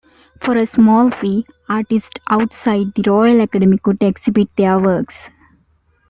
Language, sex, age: English, female, 19-29